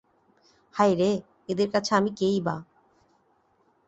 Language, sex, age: Bengali, female, 30-39